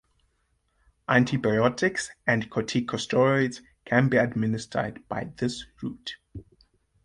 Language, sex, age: English, male, 19-29